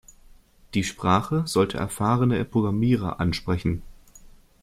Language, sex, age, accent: German, male, 19-29, Deutschland Deutsch